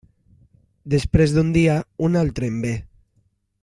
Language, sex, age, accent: Catalan, male, under 19, valencià